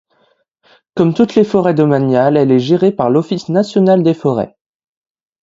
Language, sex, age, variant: French, male, under 19, Français de métropole